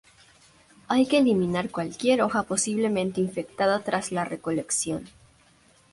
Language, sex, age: Spanish, female, under 19